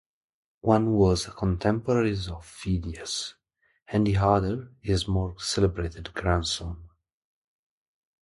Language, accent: English, Italian